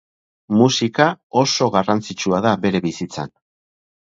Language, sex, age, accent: Basque, male, 50-59, Erdialdekoa edo Nafarra (Gipuzkoa, Nafarroa)